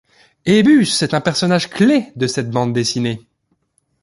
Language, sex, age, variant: French, male, 19-29, Français de métropole